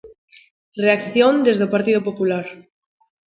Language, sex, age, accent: Galician, female, 40-49, Central (gheada)